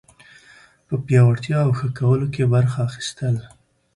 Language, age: Pashto, 19-29